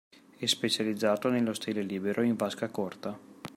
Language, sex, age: Italian, male, 30-39